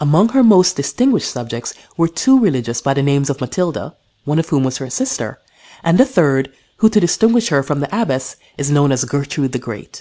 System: none